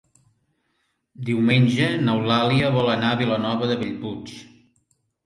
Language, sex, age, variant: Catalan, male, 60-69, Central